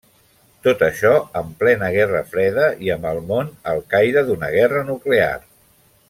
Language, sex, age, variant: Catalan, male, 60-69, Central